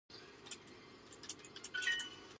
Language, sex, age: English, female, under 19